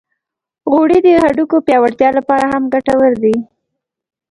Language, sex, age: Pashto, female, 19-29